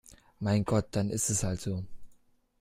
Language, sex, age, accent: German, male, under 19, Deutschland Deutsch